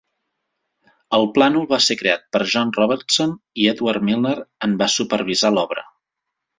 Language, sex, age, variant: Catalan, male, 30-39, Central